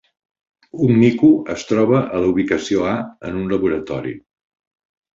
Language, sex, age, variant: Catalan, male, 60-69, Central